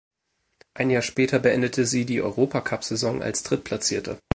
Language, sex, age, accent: German, male, 19-29, Deutschland Deutsch